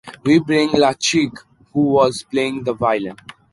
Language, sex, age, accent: English, male, 19-29, India and South Asia (India, Pakistan, Sri Lanka)